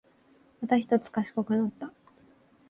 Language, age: Japanese, 19-29